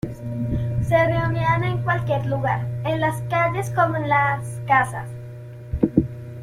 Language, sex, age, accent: Spanish, female, 30-39, Andino-Pacífico: Colombia, Perú, Ecuador, oeste de Bolivia y Venezuela andina